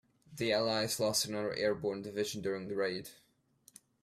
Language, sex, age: English, male, 19-29